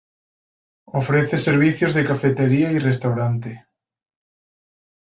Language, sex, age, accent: Spanish, male, 19-29, España: Centro-Sur peninsular (Madrid, Toledo, Castilla-La Mancha)